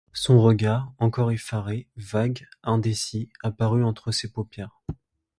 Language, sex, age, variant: French, male, 19-29, Français de métropole